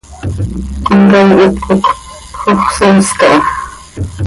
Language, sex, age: Seri, female, 30-39